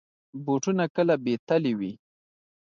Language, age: Pashto, 19-29